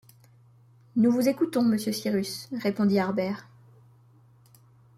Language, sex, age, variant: French, female, 19-29, Français de métropole